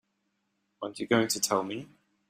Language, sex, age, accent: English, male, 19-29, England English